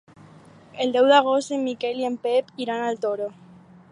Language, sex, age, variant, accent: Catalan, female, under 19, Alacantí, valencià